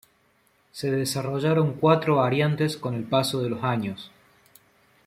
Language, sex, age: Spanish, male, 19-29